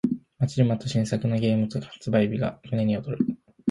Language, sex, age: Japanese, male, under 19